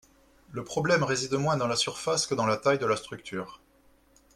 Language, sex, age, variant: French, male, 30-39, Français de métropole